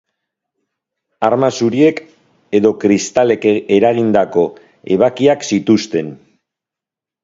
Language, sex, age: Basque, male, 40-49